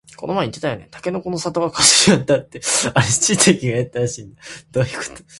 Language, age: Japanese, 19-29